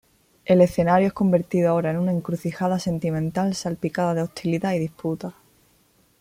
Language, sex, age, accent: Spanish, female, 19-29, España: Sur peninsular (Andalucia, Extremadura, Murcia)